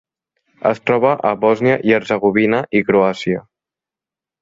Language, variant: Catalan, Central